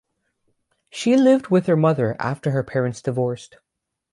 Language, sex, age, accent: English, male, under 19, United States English; England English